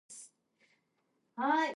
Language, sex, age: English, female, 19-29